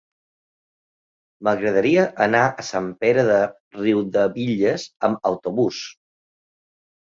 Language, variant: Catalan, Balear